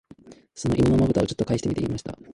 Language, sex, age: Japanese, male, 19-29